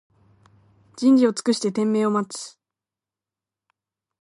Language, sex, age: Japanese, female, under 19